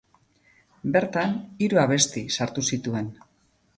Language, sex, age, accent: Basque, female, 50-59, Mendebalekoa (Araba, Bizkaia, Gipuzkoako mendebaleko herri batzuk)